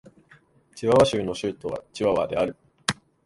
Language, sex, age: Japanese, male, 19-29